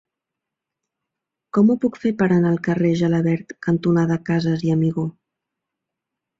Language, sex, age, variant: Catalan, female, 19-29, Central